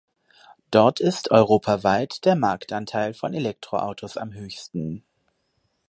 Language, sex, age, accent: German, male, 30-39, Deutschland Deutsch